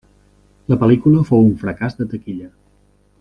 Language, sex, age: Catalan, male, 40-49